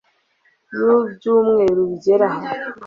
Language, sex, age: Kinyarwanda, female, 30-39